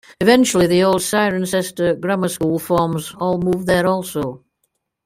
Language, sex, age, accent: English, female, 60-69, England English